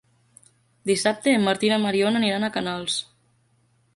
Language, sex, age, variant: Catalan, female, 19-29, Nord-Occidental